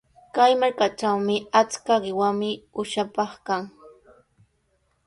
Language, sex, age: Sihuas Ancash Quechua, female, 19-29